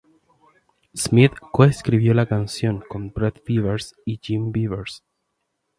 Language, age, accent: Spanish, 30-39, México; Chileno: Chile, Cuyo